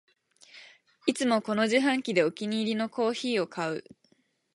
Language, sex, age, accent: Japanese, female, 19-29, 標準語